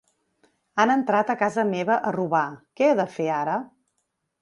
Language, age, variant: Catalan, 40-49, Central